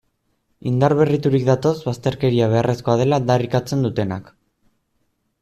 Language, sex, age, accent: Basque, male, 19-29, Erdialdekoa edo Nafarra (Gipuzkoa, Nafarroa)